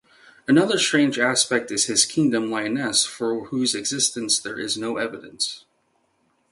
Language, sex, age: English, male, 19-29